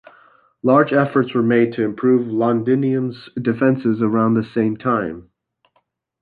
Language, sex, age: English, male, 19-29